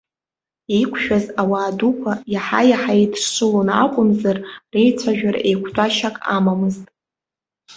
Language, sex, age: Abkhazian, female, 19-29